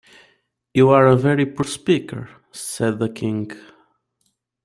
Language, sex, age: English, male, 19-29